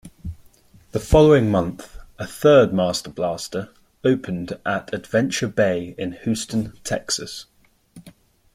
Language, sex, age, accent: English, male, 19-29, England English